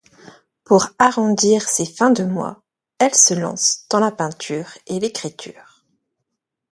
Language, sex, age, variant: French, female, 30-39, Français de métropole